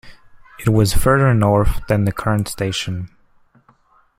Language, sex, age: English, male, 19-29